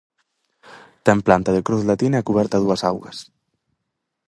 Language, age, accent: Galician, under 19, Central (gheada); Oriental (común en zona oriental)